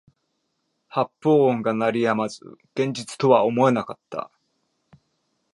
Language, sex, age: Japanese, male, 19-29